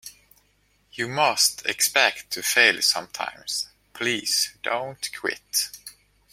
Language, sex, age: English, male, 40-49